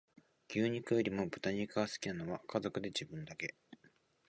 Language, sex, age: Japanese, male, 19-29